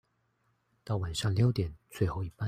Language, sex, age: Chinese, male, 19-29